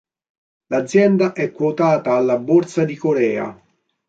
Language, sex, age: Italian, male, 40-49